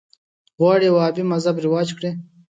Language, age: Pashto, 19-29